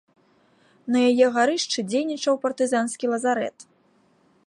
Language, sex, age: Belarusian, female, 19-29